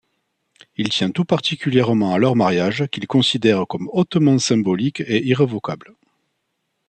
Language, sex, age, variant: French, male, 40-49, Français de métropole